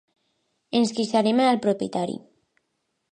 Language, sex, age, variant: Catalan, female, under 19, Alacantí